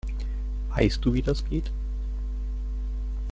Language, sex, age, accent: German, male, 30-39, Deutschland Deutsch